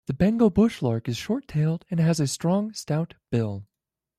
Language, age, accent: English, 19-29, United States English